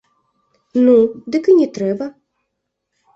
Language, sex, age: Belarusian, female, 19-29